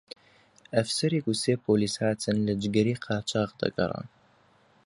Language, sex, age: Central Kurdish, male, under 19